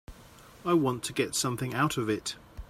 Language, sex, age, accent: English, male, 50-59, England English